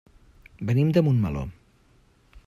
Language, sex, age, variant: Catalan, male, 30-39, Central